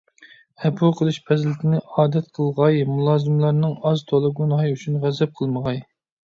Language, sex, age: Uyghur, male, 30-39